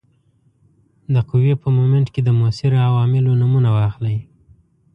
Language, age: Pashto, 19-29